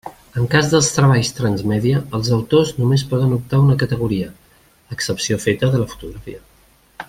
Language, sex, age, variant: Catalan, male, 50-59, Central